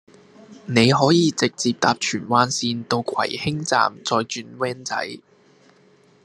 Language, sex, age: Cantonese, male, 19-29